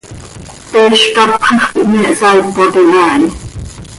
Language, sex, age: Seri, female, 40-49